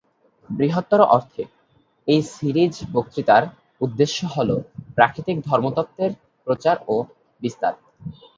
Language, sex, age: Bengali, male, 19-29